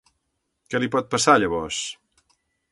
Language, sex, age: Catalan, male, 50-59